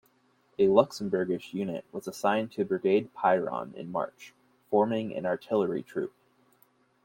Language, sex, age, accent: English, male, 30-39, United States English